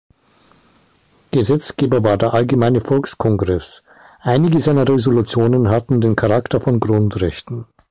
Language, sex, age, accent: German, male, 50-59, Deutschland Deutsch